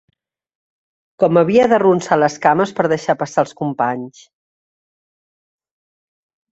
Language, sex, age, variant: Catalan, female, 50-59, Central